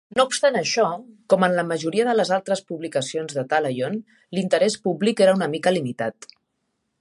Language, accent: Catalan, central; nord-occidental